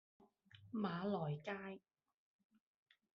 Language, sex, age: Cantonese, female, 19-29